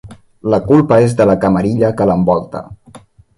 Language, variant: Catalan, Central